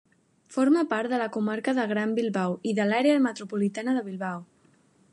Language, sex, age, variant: Catalan, female, 19-29, Central